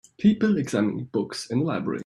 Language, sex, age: English, male, 19-29